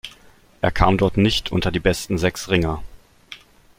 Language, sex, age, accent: German, male, 19-29, Deutschland Deutsch